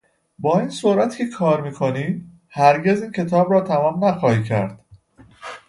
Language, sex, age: Persian, male, 30-39